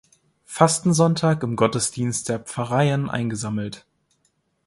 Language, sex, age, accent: German, male, 19-29, Deutschland Deutsch